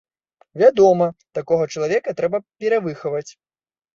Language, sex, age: Belarusian, male, 30-39